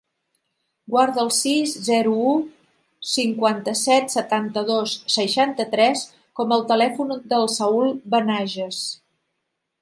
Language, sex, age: Catalan, female, 60-69